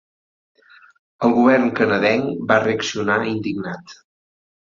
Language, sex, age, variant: Catalan, male, 40-49, Central